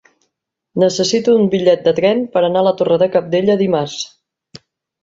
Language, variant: Catalan, Central